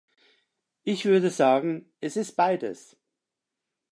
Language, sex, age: German, male, 50-59